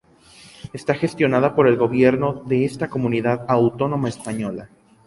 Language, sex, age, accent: Spanish, male, 19-29, México